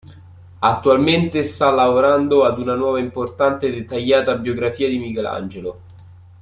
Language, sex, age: Italian, male, 19-29